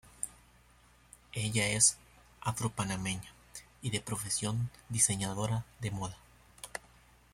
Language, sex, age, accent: Spanish, male, 19-29, América central